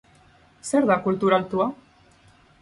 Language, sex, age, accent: Basque, female, 19-29, Mendebalekoa (Araba, Bizkaia, Gipuzkoako mendebaleko herri batzuk)